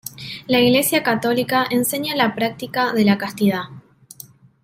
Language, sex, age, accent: Spanish, female, 19-29, Rioplatense: Argentina, Uruguay, este de Bolivia, Paraguay